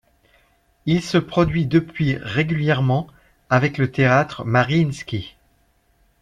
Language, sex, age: French, male, 50-59